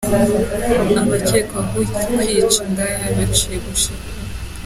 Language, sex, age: Kinyarwanda, female, under 19